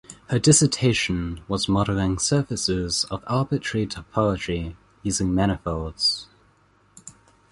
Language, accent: English, New Zealand English